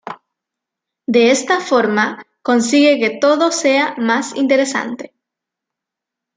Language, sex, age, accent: Spanish, female, under 19, Chileno: Chile, Cuyo